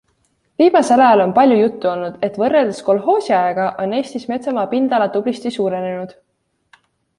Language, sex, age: Estonian, female, 19-29